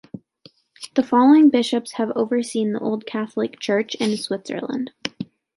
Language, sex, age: English, female, 19-29